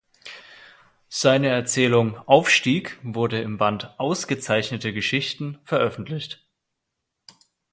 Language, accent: German, Deutschland Deutsch